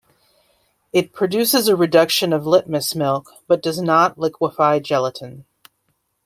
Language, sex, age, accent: English, female, 40-49, United States English